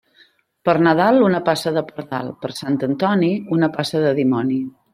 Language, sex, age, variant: Catalan, female, 50-59, Central